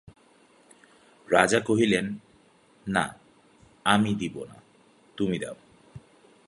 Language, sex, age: Bengali, male, 30-39